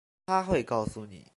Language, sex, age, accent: Chinese, male, under 19, 出生地：河北省